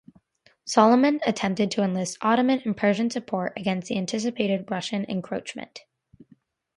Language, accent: English, United States English